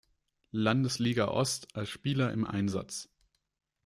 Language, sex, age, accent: German, male, 19-29, Deutschland Deutsch